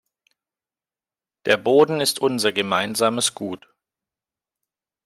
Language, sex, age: German, male, 30-39